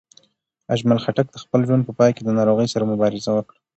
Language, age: Pashto, 19-29